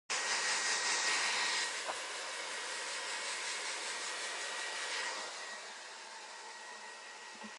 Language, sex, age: Min Nan Chinese, female, 19-29